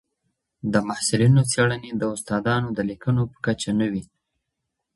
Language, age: Pashto, 30-39